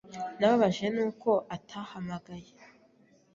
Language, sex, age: Kinyarwanda, female, 19-29